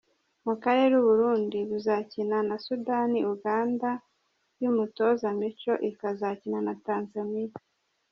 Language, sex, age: Kinyarwanda, male, 30-39